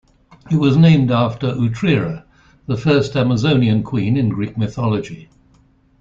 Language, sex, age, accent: English, male, 60-69, England English